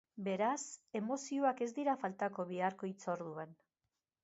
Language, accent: Basque, Mendebalekoa (Araba, Bizkaia, Gipuzkoako mendebaleko herri batzuk)